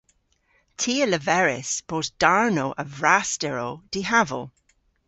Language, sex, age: Cornish, female, 40-49